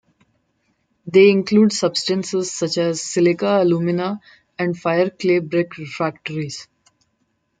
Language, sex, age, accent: English, female, 19-29, India and South Asia (India, Pakistan, Sri Lanka)